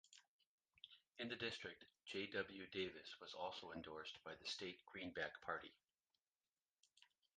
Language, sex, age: English, male, 60-69